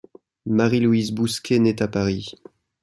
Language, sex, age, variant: French, male, 19-29, Français de métropole